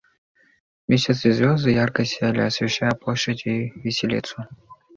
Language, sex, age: Russian, male, 19-29